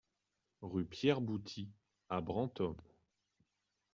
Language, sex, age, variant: French, male, 30-39, Français de métropole